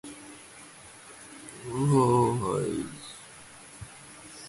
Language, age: English, 19-29